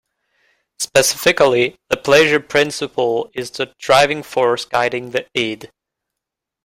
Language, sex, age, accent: English, male, 19-29, United States English